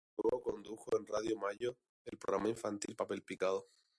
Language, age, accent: Spanish, 19-29, España: Islas Canarias; Rioplatense: Argentina, Uruguay, este de Bolivia, Paraguay